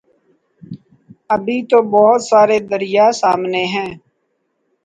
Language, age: Urdu, 40-49